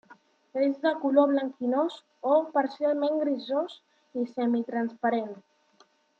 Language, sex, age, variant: Catalan, male, under 19, Central